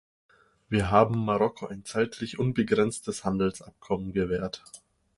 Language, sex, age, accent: German, male, 19-29, Deutschland Deutsch